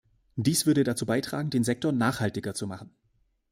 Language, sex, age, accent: German, male, 19-29, Deutschland Deutsch